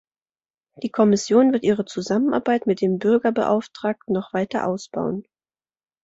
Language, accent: German, Deutschland Deutsch